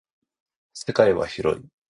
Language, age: Japanese, 30-39